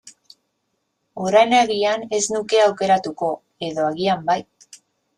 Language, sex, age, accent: Basque, female, 30-39, Mendebalekoa (Araba, Bizkaia, Gipuzkoako mendebaleko herri batzuk)